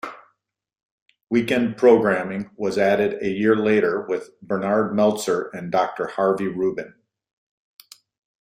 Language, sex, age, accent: English, male, 50-59, United States English